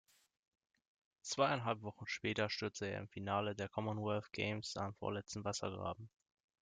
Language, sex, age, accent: German, male, 19-29, Deutschland Deutsch